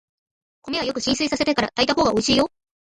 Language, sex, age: Japanese, female, 19-29